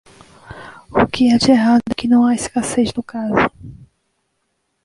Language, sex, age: Portuguese, female, 30-39